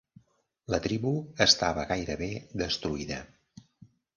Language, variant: Catalan, Central